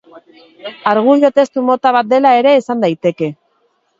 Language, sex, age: Basque, female, 40-49